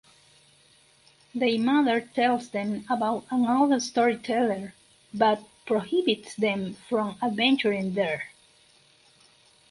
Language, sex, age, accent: English, female, 19-29, United States English